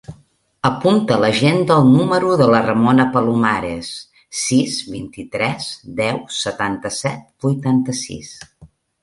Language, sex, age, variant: Catalan, female, 40-49, Balear